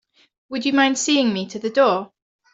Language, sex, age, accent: English, female, 30-39, England English